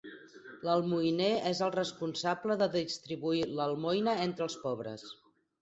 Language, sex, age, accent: Catalan, female, 40-49, gironí